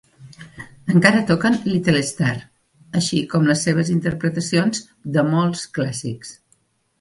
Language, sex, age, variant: Catalan, female, 60-69, Central